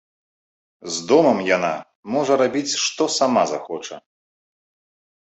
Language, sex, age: Belarusian, male, 30-39